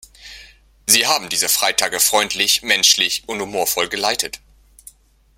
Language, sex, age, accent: German, male, 30-39, Deutschland Deutsch